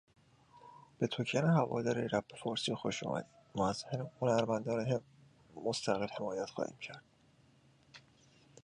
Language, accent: English, United States English